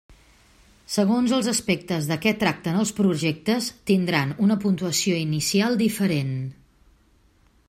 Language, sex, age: Catalan, female, 50-59